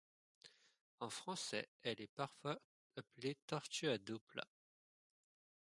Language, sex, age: French, male, 19-29